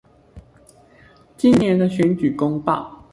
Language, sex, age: Chinese, male, under 19